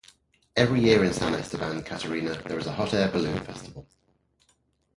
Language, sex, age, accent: English, male, 30-39, England English